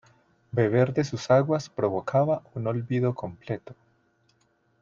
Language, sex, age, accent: Spanish, male, 30-39, Andino-Pacífico: Colombia, Perú, Ecuador, oeste de Bolivia y Venezuela andina